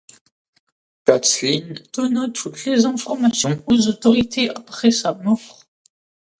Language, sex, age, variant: French, male, 19-29, Français de métropole